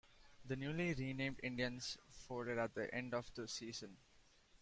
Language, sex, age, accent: English, male, 19-29, India and South Asia (India, Pakistan, Sri Lanka)